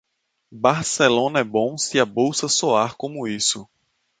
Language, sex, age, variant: Portuguese, male, 30-39, Portuguese (Brasil)